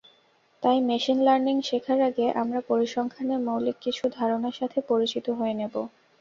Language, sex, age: Bengali, female, 19-29